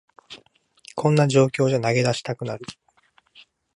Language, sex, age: Japanese, male, 19-29